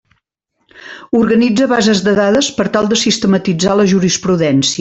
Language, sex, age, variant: Catalan, female, 50-59, Central